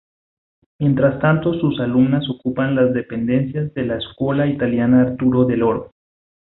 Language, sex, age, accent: Spanish, male, 30-39, Andino-Pacífico: Colombia, Perú, Ecuador, oeste de Bolivia y Venezuela andina